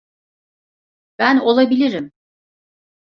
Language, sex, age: Turkish, female, 50-59